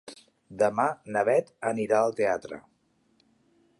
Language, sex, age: Catalan, male, 40-49